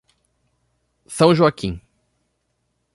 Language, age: Portuguese, 19-29